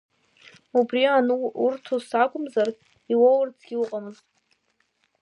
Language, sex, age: Abkhazian, female, under 19